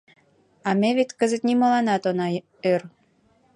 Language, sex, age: Mari, female, 19-29